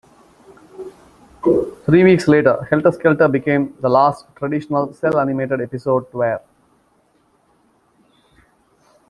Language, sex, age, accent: English, male, 40-49, India and South Asia (India, Pakistan, Sri Lanka)